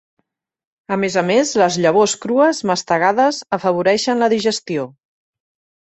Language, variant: Catalan, Central